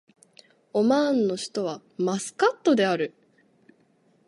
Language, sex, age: Japanese, female, 19-29